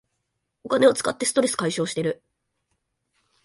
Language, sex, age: Japanese, female, 19-29